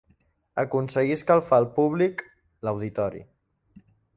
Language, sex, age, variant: Catalan, male, under 19, Central